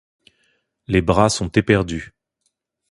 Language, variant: French, Français de métropole